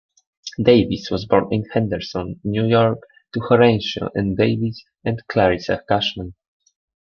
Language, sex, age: English, male, 19-29